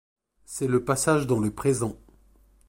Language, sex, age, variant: French, male, 50-59, Français de métropole